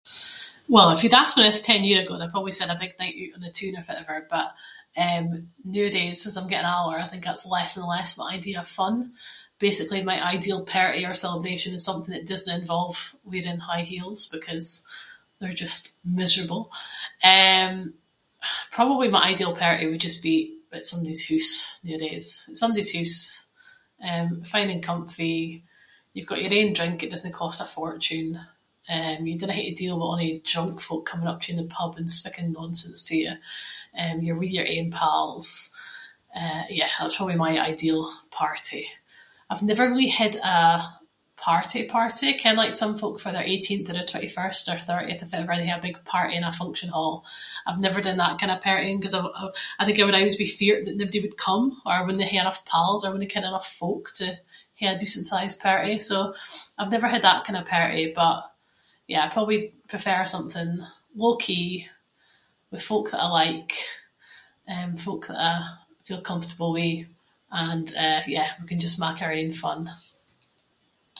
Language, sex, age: Scots, female, 30-39